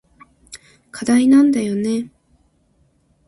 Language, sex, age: Japanese, female, 19-29